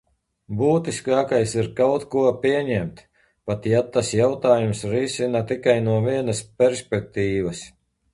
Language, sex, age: Latvian, male, 40-49